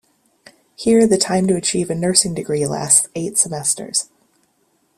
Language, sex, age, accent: English, female, 30-39, United States English